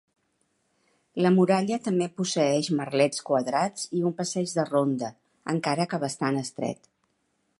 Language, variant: Catalan, Central